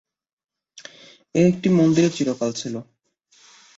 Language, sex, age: Bengali, male, 19-29